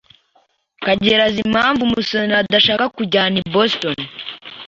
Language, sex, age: Kinyarwanda, female, 30-39